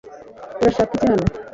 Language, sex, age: Kinyarwanda, female, 40-49